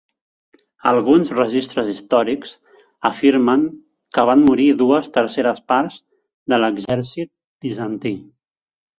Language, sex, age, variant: Catalan, male, 19-29, Central